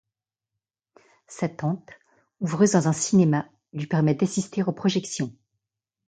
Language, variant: French, Français de métropole